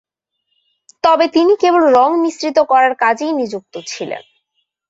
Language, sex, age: Bengali, female, 19-29